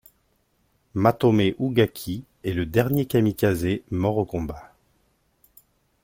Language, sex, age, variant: French, male, 40-49, Français de métropole